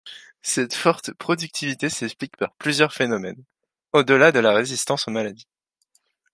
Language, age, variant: French, under 19, Français de métropole